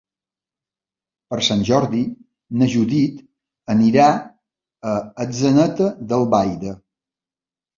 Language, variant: Catalan, Balear